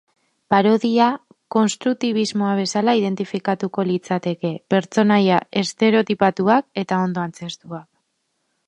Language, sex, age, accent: Basque, female, 19-29, Mendebalekoa (Araba, Bizkaia, Gipuzkoako mendebaleko herri batzuk)